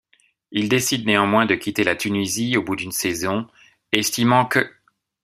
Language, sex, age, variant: French, male, 50-59, Français de métropole